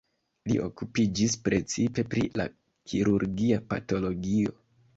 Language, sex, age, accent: Esperanto, male, 19-29, Internacia